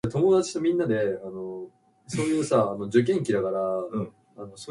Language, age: English, 19-29